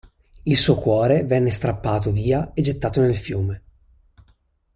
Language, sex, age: Italian, male, 19-29